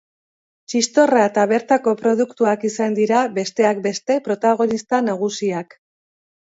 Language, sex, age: Basque, female, 50-59